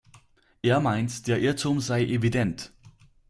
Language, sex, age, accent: German, male, 19-29, Österreichisches Deutsch